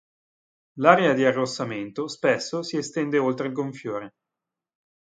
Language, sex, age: Italian, male, 40-49